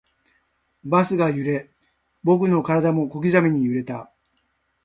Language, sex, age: Japanese, male, 60-69